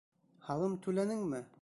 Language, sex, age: Bashkir, male, 40-49